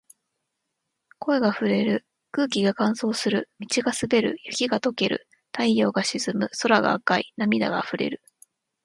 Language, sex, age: Japanese, female, 19-29